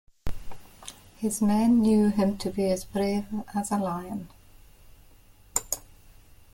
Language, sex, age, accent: English, female, 50-59, Scottish English